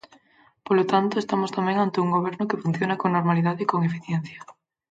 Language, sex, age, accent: Galician, female, 19-29, Normativo (estándar)